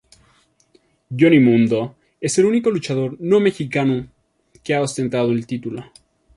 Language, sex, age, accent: Spanish, male, 19-29, México